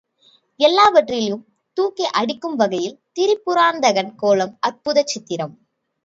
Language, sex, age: Tamil, female, 19-29